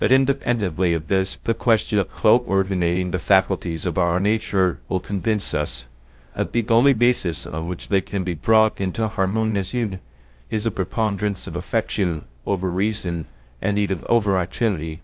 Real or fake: fake